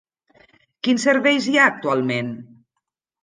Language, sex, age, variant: Catalan, female, 40-49, Nord-Occidental